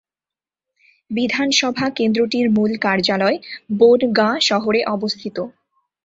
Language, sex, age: Bengali, female, 19-29